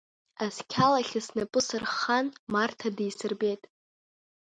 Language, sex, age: Abkhazian, female, under 19